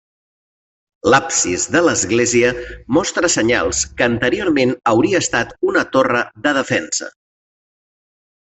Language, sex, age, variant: Catalan, male, 40-49, Central